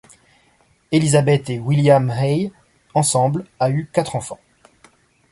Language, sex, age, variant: French, male, 19-29, Français de métropole